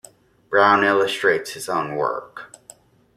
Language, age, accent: English, 19-29, United States English